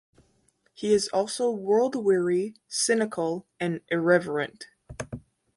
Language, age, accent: English, under 19, United States English